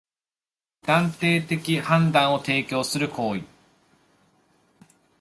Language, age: Japanese, 40-49